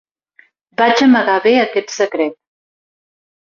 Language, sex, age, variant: Catalan, female, 50-59, Central